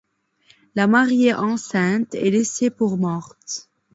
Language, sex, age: French, female, under 19